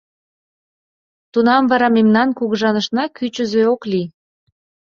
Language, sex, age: Mari, female, 30-39